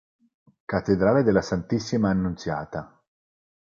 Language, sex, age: Italian, male, 40-49